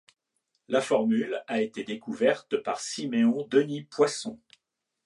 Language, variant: French, Français de métropole